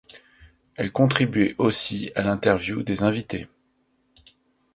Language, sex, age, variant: French, male, 30-39, Français de métropole